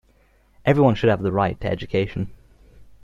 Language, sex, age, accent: English, male, 19-29, Irish English